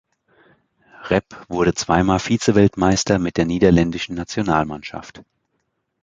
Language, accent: German, Deutschland Deutsch